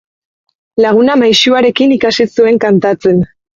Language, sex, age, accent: Basque, female, 30-39, Mendebalekoa (Araba, Bizkaia, Gipuzkoako mendebaleko herri batzuk)